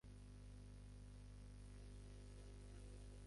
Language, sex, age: Bengali, male, 19-29